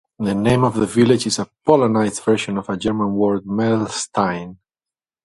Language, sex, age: English, male, 30-39